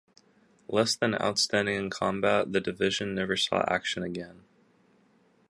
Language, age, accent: English, under 19, United States English